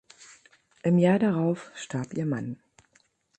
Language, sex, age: German, female, 40-49